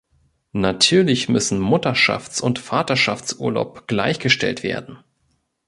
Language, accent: German, Deutschland Deutsch